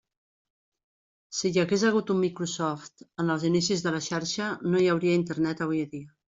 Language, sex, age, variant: Catalan, female, 50-59, Central